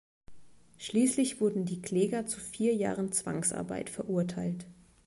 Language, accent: German, Deutschland Deutsch